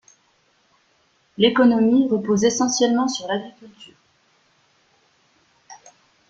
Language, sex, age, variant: French, female, 40-49, Français de métropole